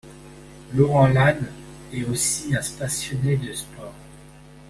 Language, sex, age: French, male, 40-49